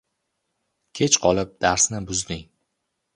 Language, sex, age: Uzbek, male, 19-29